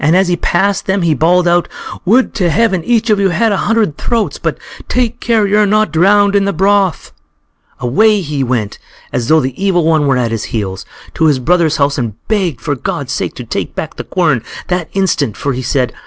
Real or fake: real